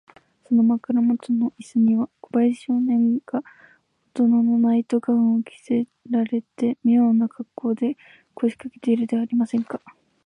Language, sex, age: Japanese, female, 19-29